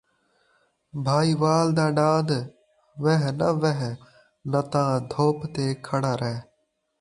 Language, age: Saraiki, under 19